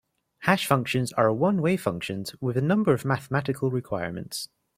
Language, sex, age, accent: English, male, 19-29, England English